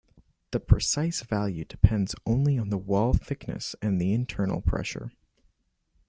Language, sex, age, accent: English, male, under 19, Canadian English